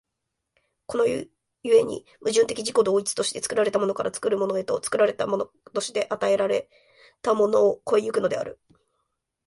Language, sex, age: Japanese, female, 19-29